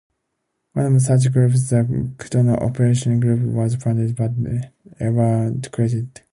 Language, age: English, 19-29